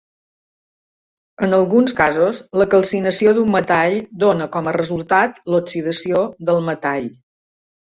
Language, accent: Catalan, mallorquí